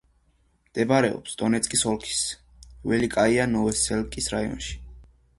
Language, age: Georgian, under 19